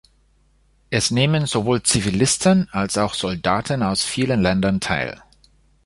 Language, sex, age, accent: German, male, 40-49, Deutschland Deutsch